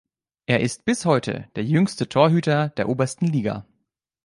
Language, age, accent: German, 19-29, Deutschland Deutsch